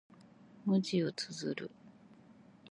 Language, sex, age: Japanese, female, 30-39